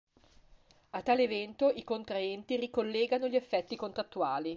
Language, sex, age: Italian, female, 50-59